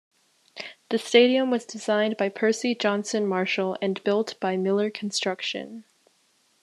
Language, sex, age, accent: English, female, under 19, United States English